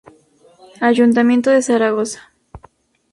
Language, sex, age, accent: Spanish, female, 19-29, México